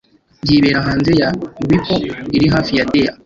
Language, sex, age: Kinyarwanda, male, under 19